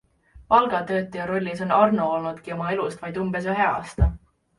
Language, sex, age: Estonian, female, 19-29